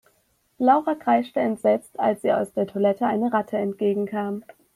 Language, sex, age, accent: German, female, 19-29, Deutschland Deutsch